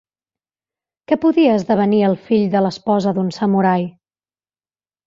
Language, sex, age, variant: Catalan, female, 40-49, Central